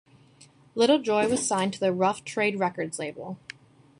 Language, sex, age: English, female, 19-29